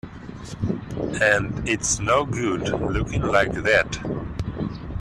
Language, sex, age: English, male, 30-39